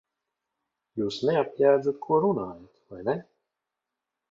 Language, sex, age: Latvian, male, 30-39